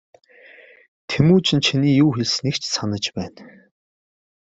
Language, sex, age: Mongolian, male, 30-39